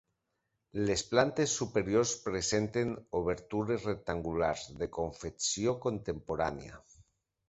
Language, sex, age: Catalan, male, 40-49